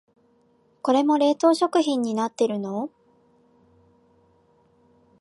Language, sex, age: Japanese, female, 19-29